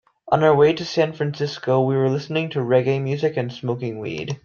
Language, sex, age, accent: English, male, under 19, United States English